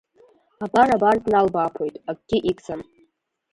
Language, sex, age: Abkhazian, female, under 19